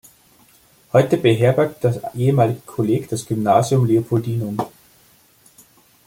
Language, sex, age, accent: German, male, 30-39, Österreichisches Deutsch